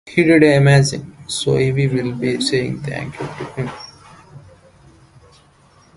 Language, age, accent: English, 19-29, United States English